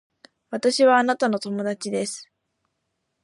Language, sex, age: Japanese, female, 19-29